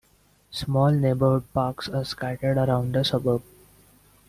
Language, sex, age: English, male, 19-29